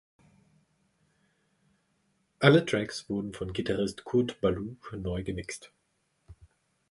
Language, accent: German, Deutschland Deutsch